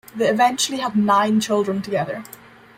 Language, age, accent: English, under 19, Scottish English